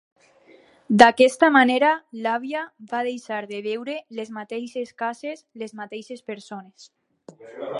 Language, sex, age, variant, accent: Catalan, female, under 19, Alacantí, valencià